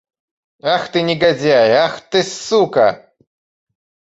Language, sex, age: Russian, male, under 19